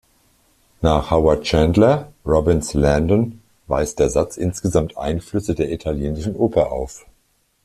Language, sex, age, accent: German, male, 40-49, Deutschland Deutsch